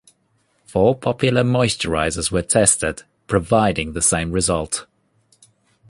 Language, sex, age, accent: English, male, 30-39, Southern African (South Africa, Zimbabwe, Namibia)